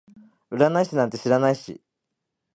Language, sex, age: Japanese, male, 19-29